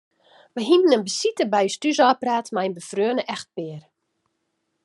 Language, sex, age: Western Frisian, female, 30-39